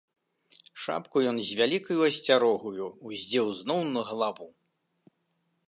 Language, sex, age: Belarusian, male, 40-49